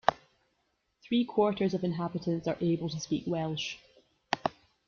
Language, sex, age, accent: English, female, 19-29, Scottish English